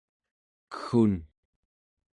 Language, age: Central Yupik, 30-39